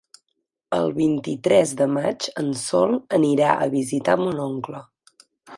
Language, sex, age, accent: Catalan, female, 19-29, gironí